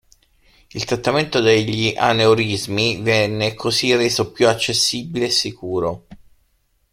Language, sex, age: Italian, male, 50-59